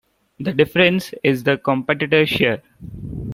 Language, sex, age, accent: English, male, 19-29, India and South Asia (India, Pakistan, Sri Lanka)